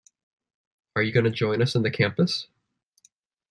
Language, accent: English, United States English